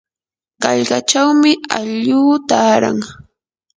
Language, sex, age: Yanahuanca Pasco Quechua, female, 30-39